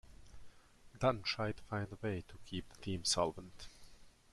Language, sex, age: English, male, 30-39